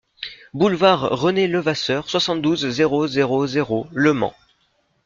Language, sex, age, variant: French, female, 19-29, Français de métropole